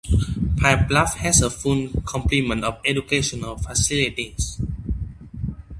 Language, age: English, 19-29